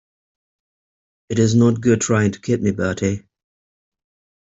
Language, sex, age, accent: English, male, 40-49, England English